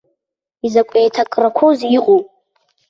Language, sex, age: Abkhazian, female, under 19